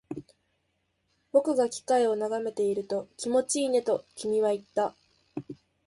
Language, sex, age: Japanese, female, under 19